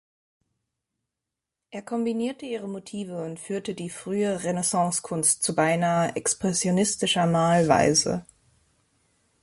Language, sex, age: German, female, 19-29